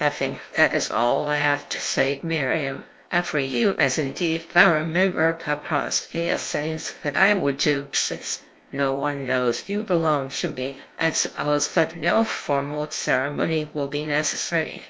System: TTS, GlowTTS